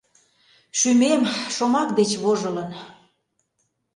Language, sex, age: Mari, female, 50-59